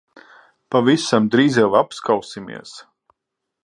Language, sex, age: Latvian, male, 30-39